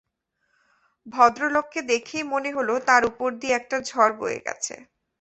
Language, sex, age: Bengali, female, 19-29